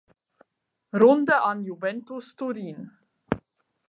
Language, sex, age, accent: German, female, 30-39, Schweizerdeutsch